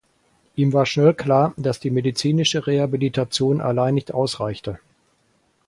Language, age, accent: German, 60-69, Deutschland Deutsch